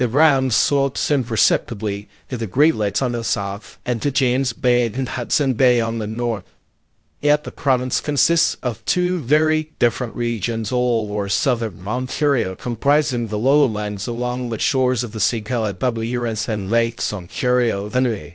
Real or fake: fake